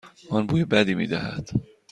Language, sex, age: Persian, male, 30-39